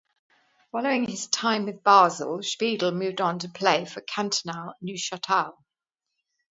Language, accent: English, England English